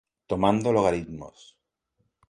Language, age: Spanish, 40-49